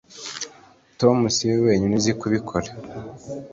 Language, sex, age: Kinyarwanda, male, 19-29